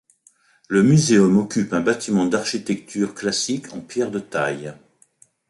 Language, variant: French, Français de métropole